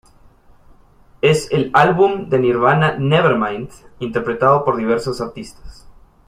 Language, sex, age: Spanish, male, 30-39